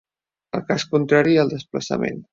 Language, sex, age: Catalan, male, 30-39